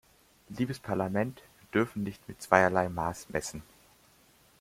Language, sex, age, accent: German, male, under 19, Deutschland Deutsch